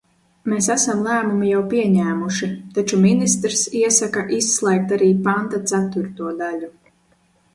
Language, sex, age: Latvian, female, 19-29